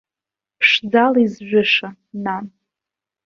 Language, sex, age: Abkhazian, female, 19-29